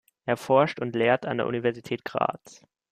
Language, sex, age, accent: German, male, 19-29, Deutschland Deutsch